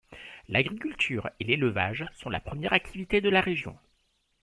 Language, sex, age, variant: French, male, 40-49, Français de métropole